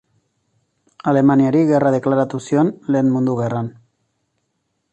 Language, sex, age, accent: Basque, male, 40-49, Erdialdekoa edo Nafarra (Gipuzkoa, Nafarroa)